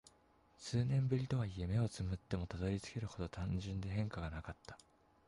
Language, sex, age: Japanese, male, 19-29